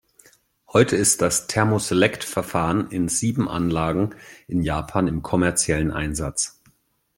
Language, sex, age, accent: German, male, 30-39, Deutschland Deutsch